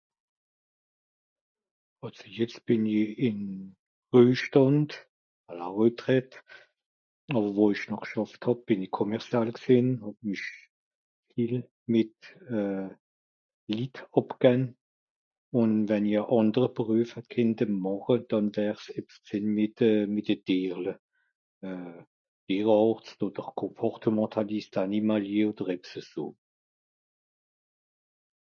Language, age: Swiss German, 60-69